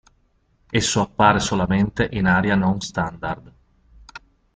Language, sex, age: Italian, male, 40-49